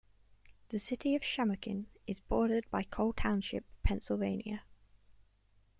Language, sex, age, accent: English, female, 19-29, England English